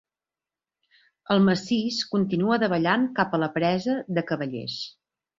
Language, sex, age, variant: Catalan, female, 40-49, Central